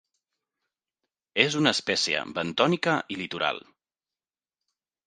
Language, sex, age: Catalan, male, 30-39